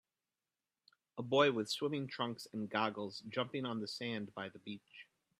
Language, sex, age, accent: English, male, 30-39, United States English